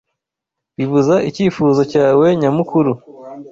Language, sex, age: Kinyarwanda, male, 19-29